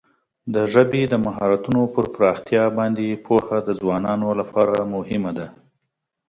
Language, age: Pashto, 30-39